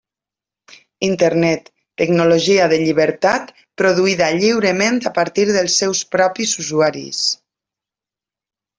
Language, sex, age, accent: Catalan, female, 50-59, valencià